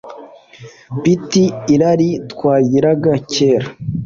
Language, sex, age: Kinyarwanda, male, 19-29